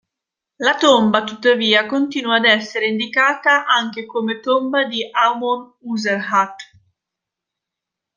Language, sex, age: Italian, female, 19-29